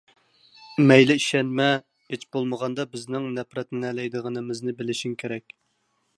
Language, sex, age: Uyghur, male, 19-29